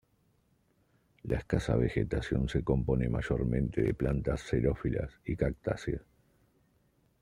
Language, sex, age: Spanish, male, 30-39